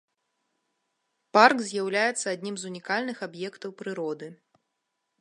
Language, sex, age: Belarusian, female, 19-29